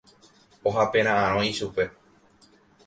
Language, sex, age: Guarani, male, 19-29